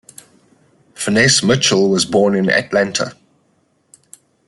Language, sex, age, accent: English, male, 40-49, Southern African (South Africa, Zimbabwe, Namibia)